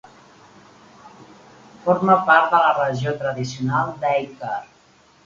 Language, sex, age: Catalan, female, 50-59